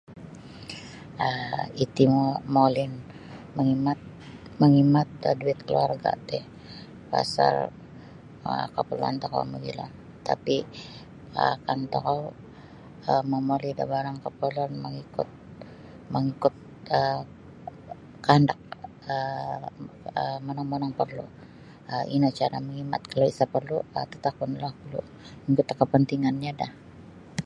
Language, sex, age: Sabah Bisaya, female, 50-59